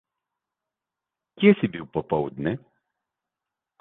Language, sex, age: Slovenian, male, 40-49